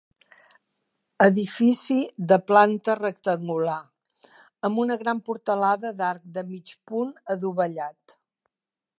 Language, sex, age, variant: Catalan, female, 60-69, Central